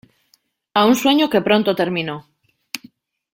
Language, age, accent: Spanish, 30-39, España: Norte peninsular (Asturias, Castilla y León, Cantabria, País Vasco, Navarra, Aragón, La Rioja, Guadalajara, Cuenca)